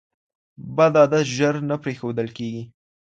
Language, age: Pashto, under 19